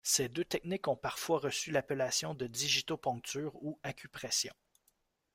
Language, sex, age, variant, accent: French, male, 30-39, Français d'Amérique du Nord, Français du Canada